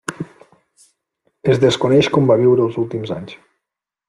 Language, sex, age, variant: Catalan, male, 19-29, Nord-Occidental